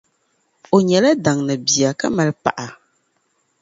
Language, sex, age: Dagbani, female, 30-39